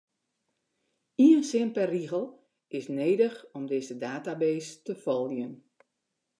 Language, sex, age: Western Frisian, female, 60-69